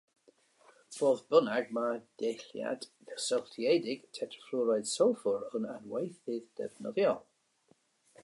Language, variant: Welsh, North-Eastern Welsh